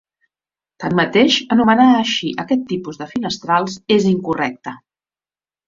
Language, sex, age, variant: Catalan, female, 50-59, Central